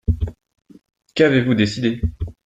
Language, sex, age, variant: French, male, 30-39, Français de métropole